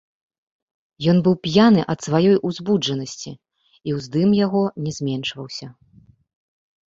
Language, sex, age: Belarusian, female, 30-39